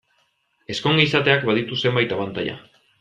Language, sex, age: Basque, male, 19-29